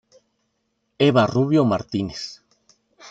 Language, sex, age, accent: Spanish, male, 50-59, México